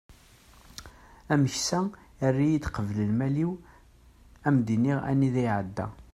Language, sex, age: Kabyle, male, 30-39